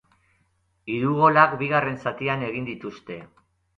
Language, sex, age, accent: Basque, male, 50-59, Mendebalekoa (Araba, Bizkaia, Gipuzkoako mendebaleko herri batzuk)